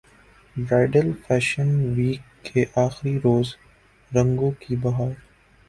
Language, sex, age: Urdu, male, 19-29